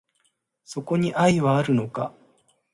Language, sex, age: Japanese, male, 40-49